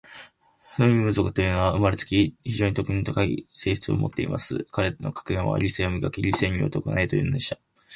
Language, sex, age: Japanese, male, 19-29